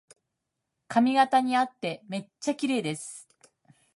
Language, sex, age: Japanese, female, 40-49